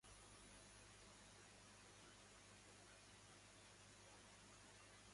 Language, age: Persian, 40-49